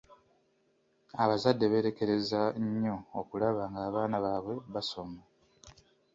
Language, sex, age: Ganda, male, 19-29